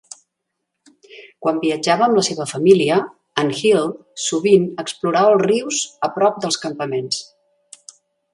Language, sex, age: Catalan, female, 60-69